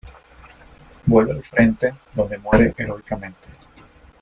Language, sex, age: Spanish, male, 30-39